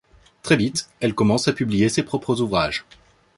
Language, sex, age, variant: French, male, 19-29, Français de métropole